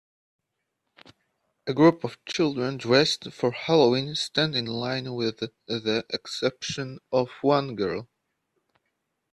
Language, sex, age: English, male, under 19